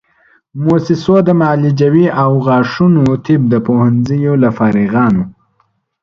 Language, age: Pashto, under 19